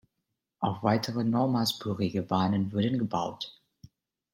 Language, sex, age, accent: German, male, 30-39, Deutschland Deutsch